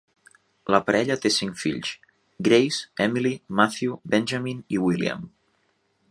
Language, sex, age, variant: Catalan, male, 19-29, Central